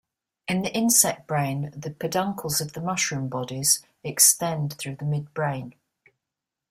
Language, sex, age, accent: English, female, 60-69, England English